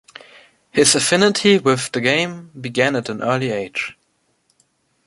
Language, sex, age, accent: English, male, under 19, England English